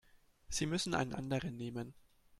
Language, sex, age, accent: German, male, 19-29, Deutschland Deutsch